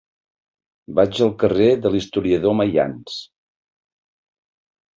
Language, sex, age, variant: Catalan, male, 60-69, Central